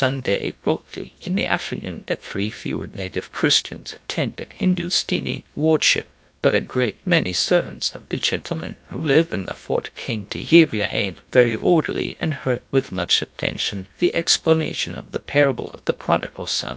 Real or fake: fake